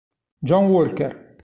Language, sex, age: Italian, male, 40-49